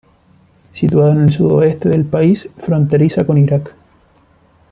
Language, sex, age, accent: Spanish, male, 30-39, Chileno: Chile, Cuyo